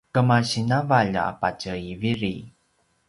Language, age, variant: Paiwan, 30-39, pinayuanan a kinaikacedasan (東排灣語)